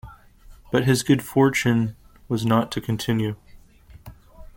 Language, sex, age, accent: English, male, 19-29, United States English